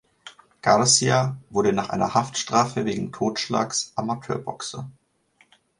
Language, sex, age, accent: German, male, 19-29, Deutschland Deutsch